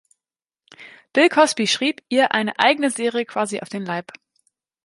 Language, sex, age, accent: German, male, 19-29, Deutschland Deutsch